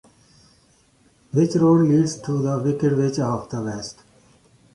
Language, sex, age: English, male, 40-49